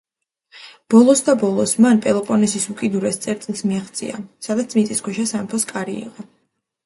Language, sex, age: Georgian, female, 19-29